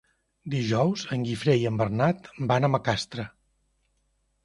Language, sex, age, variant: Catalan, male, 50-59, Central